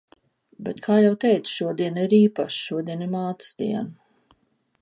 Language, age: Latvian, 60-69